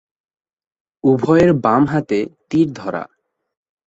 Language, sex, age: Bengali, male, 19-29